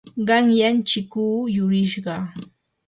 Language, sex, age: Yanahuanca Pasco Quechua, female, 30-39